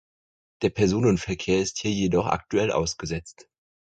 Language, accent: German, Deutschland Deutsch